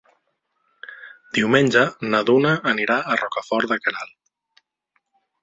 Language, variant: Catalan, Central